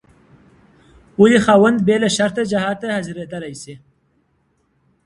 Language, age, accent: Pashto, 19-29, معیاري پښتو